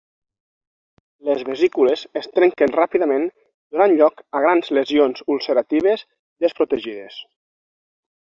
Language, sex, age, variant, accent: Catalan, male, 30-39, Nord-Occidental, nord-occidental; Lleida